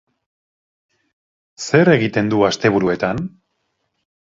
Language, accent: Basque, Erdialdekoa edo Nafarra (Gipuzkoa, Nafarroa)